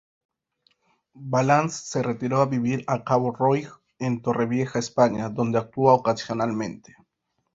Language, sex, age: Spanish, male, 30-39